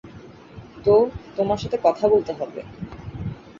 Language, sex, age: Bengali, female, 19-29